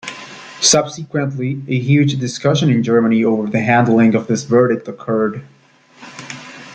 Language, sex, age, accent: English, male, 19-29, United States English